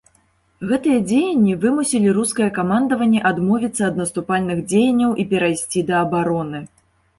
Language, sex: Belarusian, female